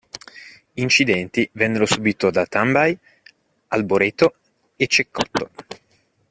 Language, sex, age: Italian, male, 30-39